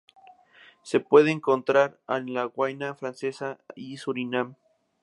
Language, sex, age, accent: Spanish, male, 19-29, México